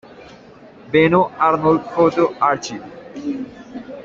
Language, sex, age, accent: Spanish, male, 19-29, Caribe: Cuba, Venezuela, Puerto Rico, República Dominicana, Panamá, Colombia caribeña, México caribeño, Costa del golfo de México